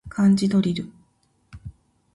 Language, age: Japanese, 30-39